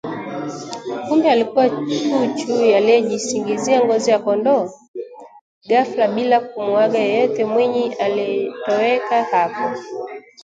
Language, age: Swahili, 19-29